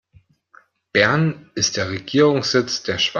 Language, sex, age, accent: German, male, 30-39, Deutschland Deutsch